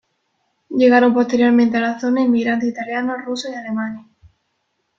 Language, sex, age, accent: Spanish, female, under 19, España: Sur peninsular (Andalucia, Extremadura, Murcia)